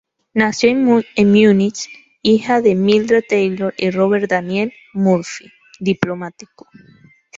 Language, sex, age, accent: Spanish, female, 19-29, Andino-Pacífico: Colombia, Perú, Ecuador, oeste de Bolivia y Venezuela andina